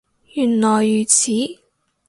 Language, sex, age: Cantonese, female, 19-29